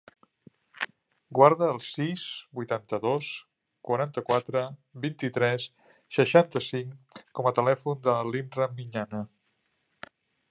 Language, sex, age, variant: Catalan, male, 60-69, Central